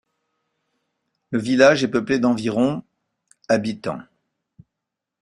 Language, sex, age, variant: French, male, 60-69, Français de métropole